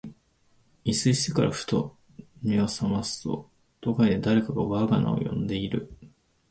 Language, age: Japanese, 19-29